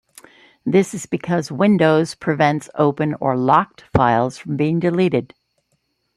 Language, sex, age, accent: English, female, 60-69, United States English